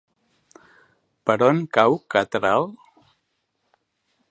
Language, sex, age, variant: Catalan, male, 60-69, Central